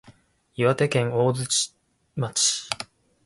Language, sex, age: Japanese, male, 19-29